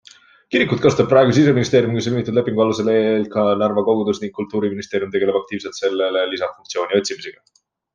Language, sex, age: Estonian, male, 19-29